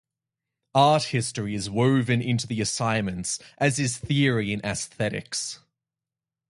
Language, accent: English, Australian English